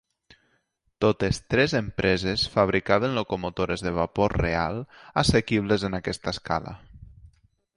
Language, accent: Catalan, valencià